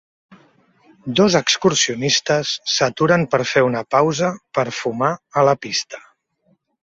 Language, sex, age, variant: Catalan, male, 40-49, Central